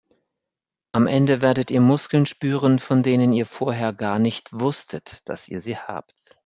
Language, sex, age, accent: German, male, 50-59, Deutschland Deutsch